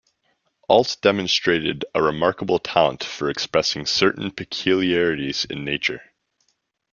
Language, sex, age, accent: English, male, 19-29, Canadian English